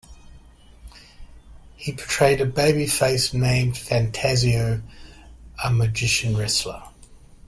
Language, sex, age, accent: English, male, 50-59, Australian English